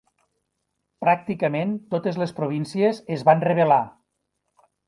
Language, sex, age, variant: Catalan, male, 50-59, Nord-Occidental